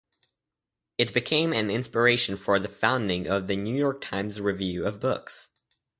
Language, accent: English, United States English